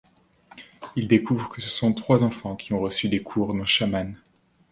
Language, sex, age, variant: French, male, 30-39, Français de métropole